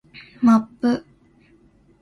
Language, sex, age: Japanese, female, 19-29